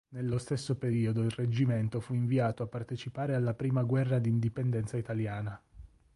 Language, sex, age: Italian, male, 30-39